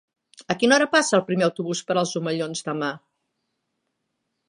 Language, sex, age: Catalan, female, 50-59